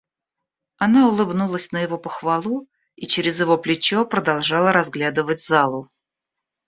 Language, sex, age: Russian, female, 40-49